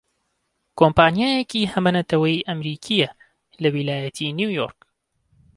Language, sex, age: Central Kurdish, male, 19-29